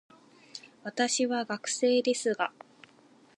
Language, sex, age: Japanese, female, 19-29